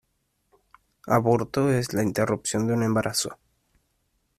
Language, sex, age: Spanish, male, 19-29